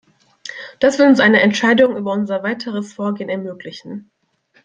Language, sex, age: German, female, 19-29